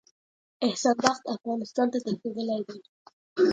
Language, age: Pashto, 19-29